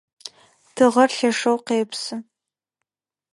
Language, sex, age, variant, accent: Adyghe, female, under 19, Адыгабзэ (Кирил, пстэумэ зэдыряе), Бжъэдыгъу (Bjeduğ)